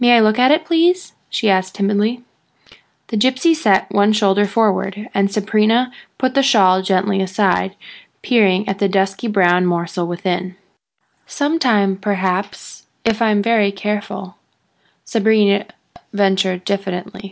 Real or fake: real